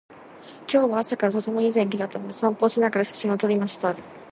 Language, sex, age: Japanese, female, 19-29